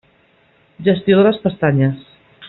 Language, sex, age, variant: Catalan, female, 40-49, Central